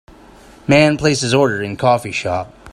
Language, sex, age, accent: English, male, 40-49, Canadian English